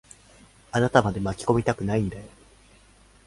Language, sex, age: Japanese, male, 19-29